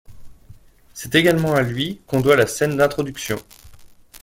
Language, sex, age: French, male, 30-39